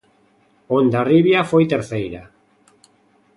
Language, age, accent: Galician, 40-49, Normativo (estándar)